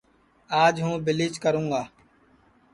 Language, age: Sansi, 19-29